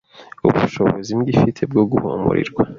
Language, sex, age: Kinyarwanda, female, 30-39